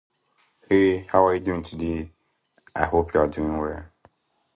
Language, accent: English, United States English